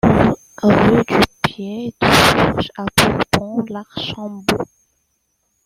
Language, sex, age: French, female, 19-29